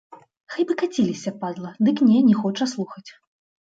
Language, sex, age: Belarusian, female, 30-39